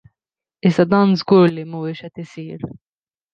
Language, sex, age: Maltese, female, under 19